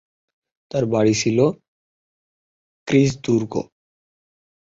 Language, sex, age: Bengali, male, 19-29